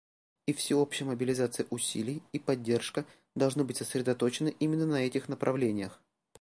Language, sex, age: Russian, male, 30-39